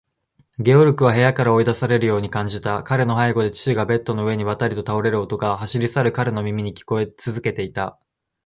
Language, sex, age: Japanese, male, 19-29